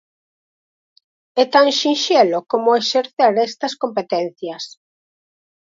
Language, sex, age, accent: Galician, female, 50-59, Normativo (estándar)